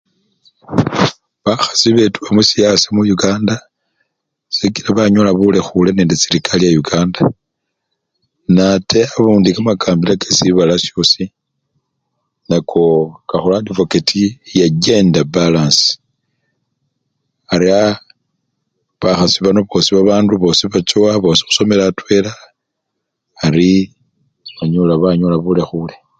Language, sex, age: Luyia, male, 60-69